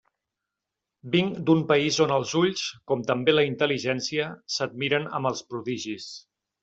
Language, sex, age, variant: Catalan, male, 40-49, Central